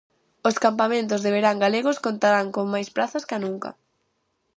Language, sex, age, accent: Galician, female, under 19, Central (gheada)